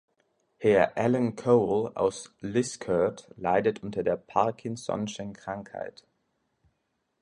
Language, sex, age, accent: German, male, 19-29, Deutschland Deutsch